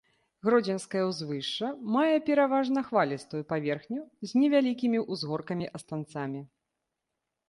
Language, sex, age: Belarusian, female, 30-39